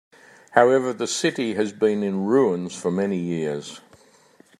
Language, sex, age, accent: English, male, 70-79, Australian English